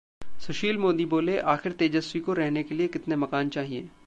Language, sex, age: Hindi, male, 19-29